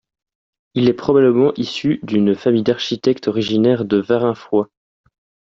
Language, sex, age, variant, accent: French, male, 19-29, Français d'Europe, Français de Suisse